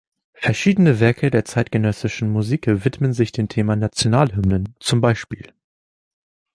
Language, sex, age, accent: German, male, 19-29, Deutschland Deutsch